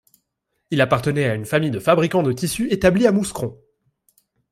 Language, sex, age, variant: French, male, 19-29, Français de métropole